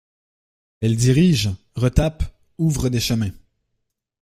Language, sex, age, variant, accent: French, male, 19-29, Français d'Amérique du Nord, Français du Canada